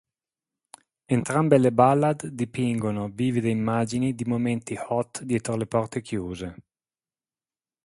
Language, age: Italian, 40-49